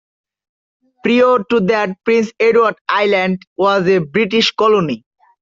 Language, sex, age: English, male, under 19